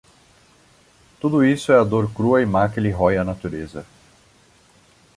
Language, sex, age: Portuguese, male, 19-29